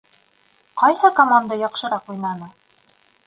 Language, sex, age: Bashkir, female, 19-29